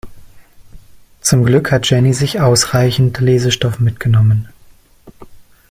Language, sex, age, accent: German, male, 30-39, Deutschland Deutsch